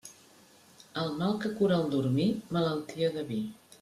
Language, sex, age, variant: Catalan, female, 50-59, Central